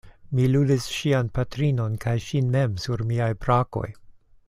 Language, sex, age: Esperanto, male, 70-79